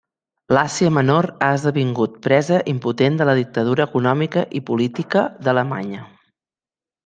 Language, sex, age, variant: Catalan, female, 40-49, Central